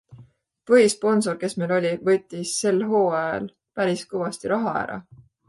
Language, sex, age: Estonian, female, 30-39